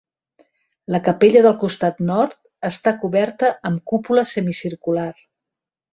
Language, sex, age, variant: Catalan, female, 50-59, Central